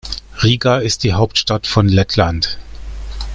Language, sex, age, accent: German, male, 60-69, Deutschland Deutsch